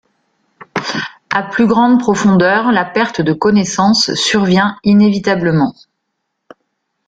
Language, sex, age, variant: French, female, 40-49, Français de métropole